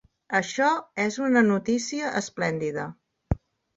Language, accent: Catalan, Empordanès